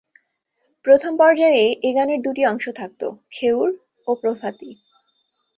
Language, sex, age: Bengali, female, 19-29